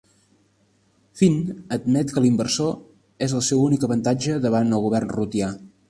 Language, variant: Catalan, Central